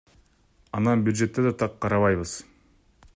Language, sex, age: Kyrgyz, male, 19-29